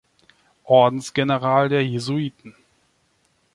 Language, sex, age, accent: German, male, 30-39, Deutschland Deutsch